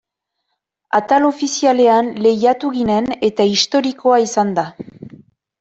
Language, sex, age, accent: Basque, female, 19-29, Nafar-lapurtarra edo Zuberotarra (Lapurdi, Nafarroa Beherea, Zuberoa)